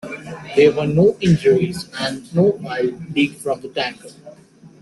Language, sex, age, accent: English, male, 19-29, United States English